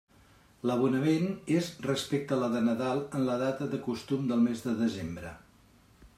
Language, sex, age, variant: Catalan, male, 50-59, Central